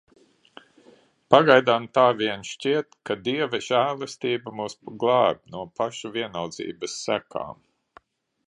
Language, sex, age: Latvian, male, 70-79